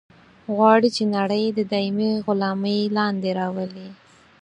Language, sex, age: Pashto, female, 30-39